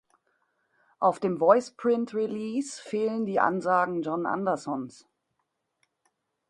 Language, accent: German, Deutschland Deutsch